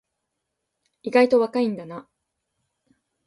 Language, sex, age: Japanese, female, 19-29